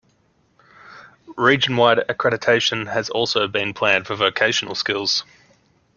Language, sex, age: English, male, 19-29